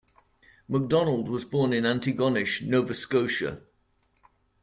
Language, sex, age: English, male, 50-59